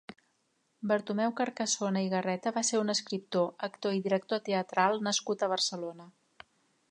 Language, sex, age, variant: Catalan, female, 50-59, Central